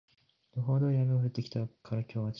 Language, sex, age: Japanese, male, 19-29